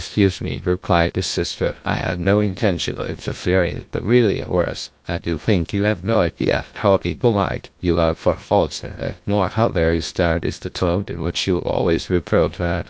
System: TTS, GlowTTS